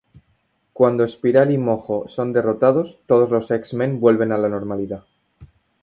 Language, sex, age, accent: Spanish, male, 19-29, España: Centro-Sur peninsular (Madrid, Toledo, Castilla-La Mancha)